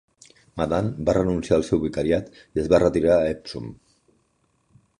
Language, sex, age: Catalan, male, 50-59